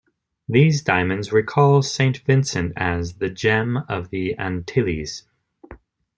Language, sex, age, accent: English, male, 30-39, United States English